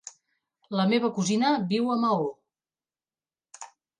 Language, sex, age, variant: Catalan, female, 30-39, Central